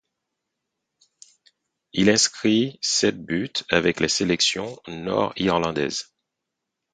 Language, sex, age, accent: French, male, 30-39, Français d’Haïti